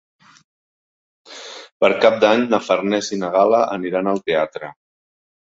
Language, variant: Catalan, Central